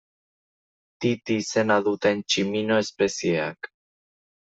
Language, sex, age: Basque, male, under 19